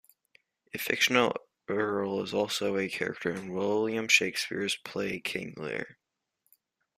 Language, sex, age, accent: English, male, under 19, United States English